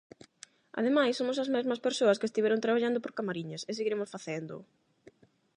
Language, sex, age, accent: Galician, female, 19-29, Atlántico (seseo e gheada); Normativo (estándar); Neofalante